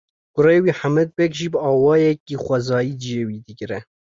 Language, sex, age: Kurdish, male, 19-29